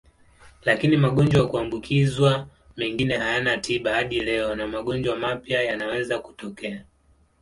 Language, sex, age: Swahili, male, 19-29